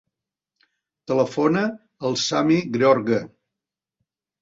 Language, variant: Catalan, Central